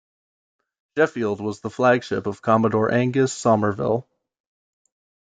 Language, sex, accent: English, male, United States English